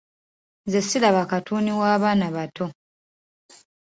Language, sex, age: Ganda, female, 19-29